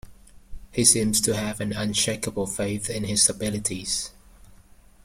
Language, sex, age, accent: English, male, 30-39, United States English